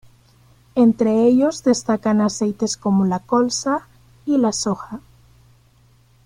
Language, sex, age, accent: Spanish, female, 30-39, América central